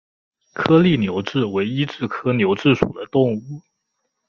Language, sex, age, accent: Chinese, male, 19-29, 出生地：浙江省